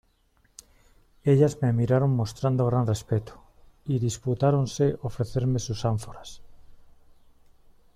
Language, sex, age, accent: Spanish, male, 40-49, España: Norte peninsular (Asturias, Castilla y León, Cantabria, País Vasco, Navarra, Aragón, La Rioja, Guadalajara, Cuenca)